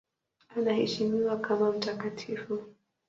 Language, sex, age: Swahili, female, 19-29